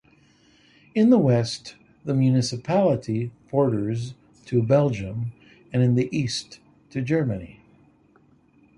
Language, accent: English, United States English